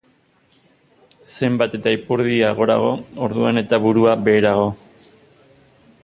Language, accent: Basque, Erdialdekoa edo Nafarra (Gipuzkoa, Nafarroa)